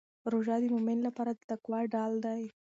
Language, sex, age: Pashto, female, 19-29